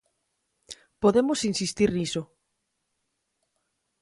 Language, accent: Galician, Atlántico (seseo e gheada)